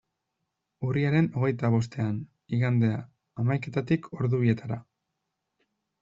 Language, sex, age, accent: Basque, male, 19-29, Mendebalekoa (Araba, Bizkaia, Gipuzkoako mendebaleko herri batzuk)